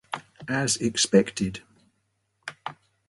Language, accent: English, England English